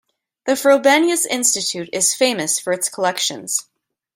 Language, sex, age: English, female, 30-39